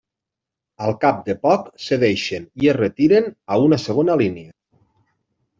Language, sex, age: Catalan, male, 40-49